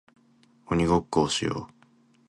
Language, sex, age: Japanese, male, 19-29